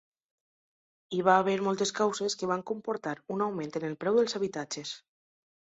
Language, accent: Catalan, valencià